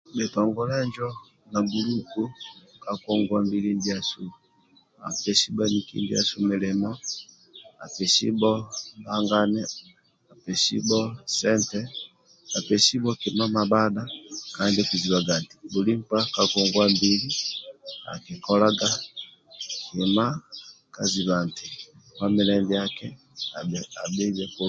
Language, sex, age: Amba (Uganda), male, 50-59